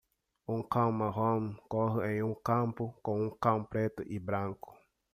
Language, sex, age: Portuguese, male, 30-39